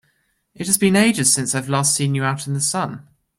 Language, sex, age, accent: English, male, 19-29, England English